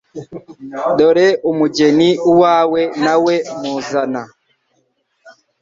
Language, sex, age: Kinyarwanda, male, 19-29